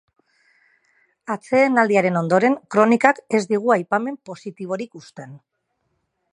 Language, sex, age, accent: Basque, female, 30-39, Mendebalekoa (Araba, Bizkaia, Gipuzkoako mendebaleko herri batzuk)